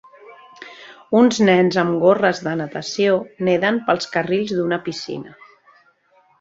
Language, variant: Catalan, Central